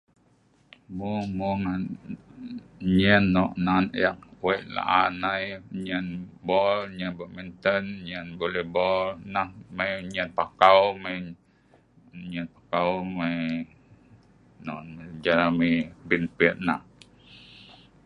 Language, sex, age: Sa'ban, female, 60-69